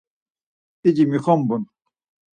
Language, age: Laz, 60-69